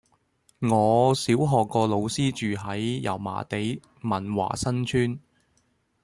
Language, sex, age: Cantonese, male, 19-29